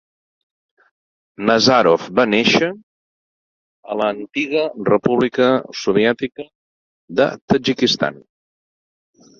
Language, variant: Catalan, Central